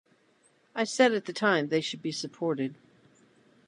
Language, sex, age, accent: English, female, 50-59, United States English